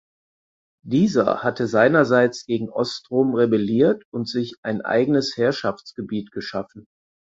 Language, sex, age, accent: German, male, 50-59, Deutschland Deutsch